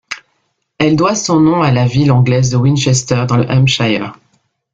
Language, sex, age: French, female, 40-49